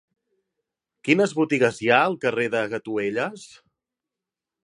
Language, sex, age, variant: Catalan, male, 30-39, Central